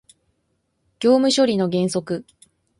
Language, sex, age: Japanese, female, 19-29